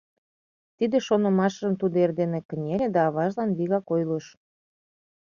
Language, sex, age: Mari, female, 30-39